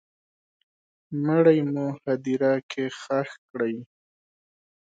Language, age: Pashto, 19-29